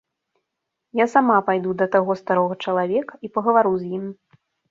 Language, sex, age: Belarusian, female, 30-39